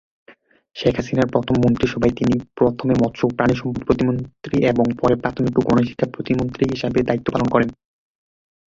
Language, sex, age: Bengali, male, 19-29